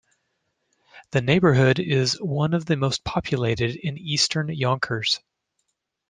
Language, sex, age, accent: English, male, 40-49, United States English